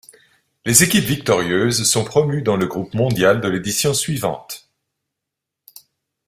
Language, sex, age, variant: French, male, 60-69, Français de métropole